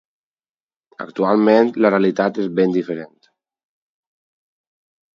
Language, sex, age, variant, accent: Catalan, male, 30-39, Valencià meridional, valencià